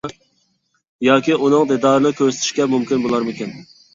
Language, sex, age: Uyghur, male, 30-39